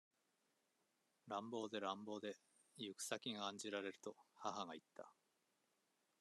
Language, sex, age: Japanese, male, 40-49